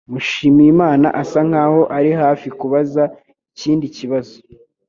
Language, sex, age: Kinyarwanda, male, under 19